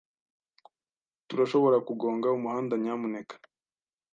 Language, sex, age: Kinyarwanda, male, 19-29